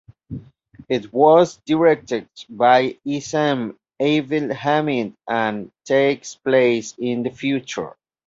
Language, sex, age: English, male, 30-39